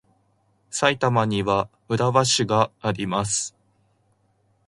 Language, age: Japanese, 19-29